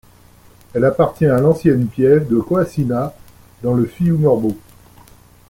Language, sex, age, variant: French, male, 50-59, Français de métropole